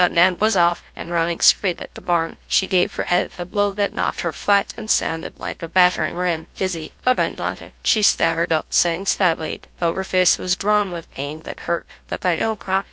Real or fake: fake